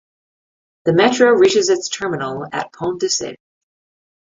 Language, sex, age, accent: English, female, 50-59, United States English